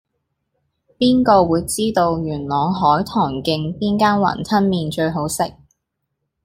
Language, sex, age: Cantonese, female, 19-29